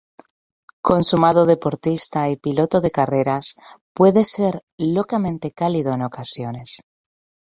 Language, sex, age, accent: Spanish, female, 30-39, España: Centro-Sur peninsular (Madrid, Toledo, Castilla-La Mancha)